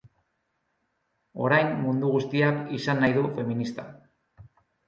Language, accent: Basque, Mendebalekoa (Araba, Bizkaia, Gipuzkoako mendebaleko herri batzuk)